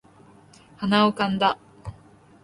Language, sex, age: Japanese, female, under 19